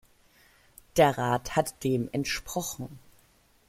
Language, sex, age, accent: German, female, 30-39, Deutschland Deutsch